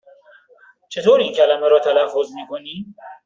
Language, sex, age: Persian, male, 30-39